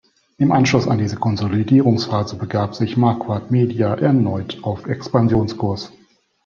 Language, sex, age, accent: German, male, 30-39, Deutschland Deutsch